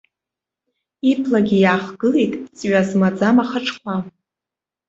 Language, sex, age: Abkhazian, female, 19-29